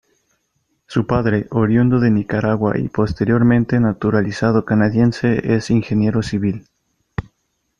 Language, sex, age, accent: Spanish, male, 19-29, México